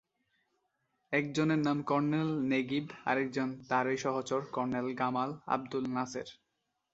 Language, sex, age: Bengali, male, 19-29